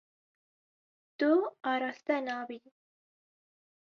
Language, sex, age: Kurdish, female, 19-29